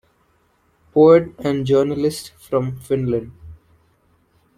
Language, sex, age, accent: English, male, 19-29, India and South Asia (India, Pakistan, Sri Lanka)